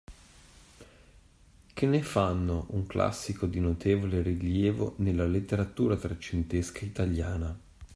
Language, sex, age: Italian, male, 30-39